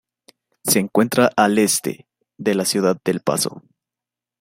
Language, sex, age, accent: Spanish, male, 19-29, México